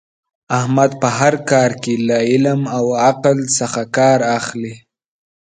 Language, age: Pashto, under 19